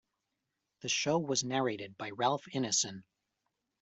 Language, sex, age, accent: English, male, 40-49, United States English